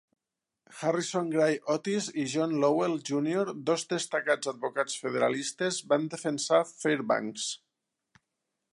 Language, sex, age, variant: Catalan, male, 50-59, Septentrional